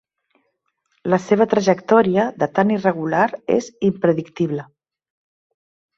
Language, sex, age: Catalan, female, 40-49